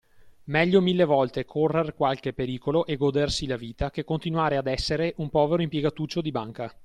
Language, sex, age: Italian, male, 19-29